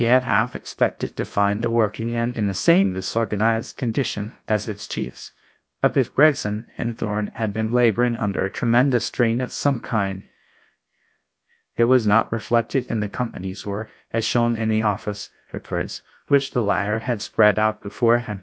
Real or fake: fake